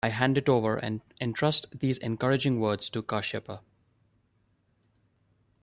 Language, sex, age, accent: English, male, 30-39, India and South Asia (India, Pakistan, Sri Lanka)